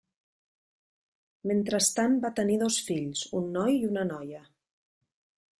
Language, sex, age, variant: Catalan, female, 40-49, Central